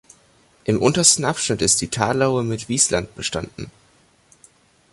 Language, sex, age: German, male, under 19